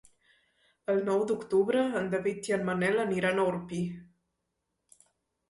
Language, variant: Catalan, Central